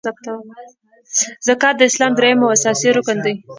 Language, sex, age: Pashto, female, 19-29